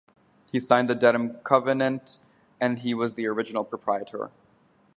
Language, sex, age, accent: English, male, 19-29, United States English